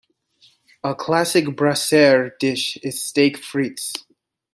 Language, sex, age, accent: English, male, 19-29, United States English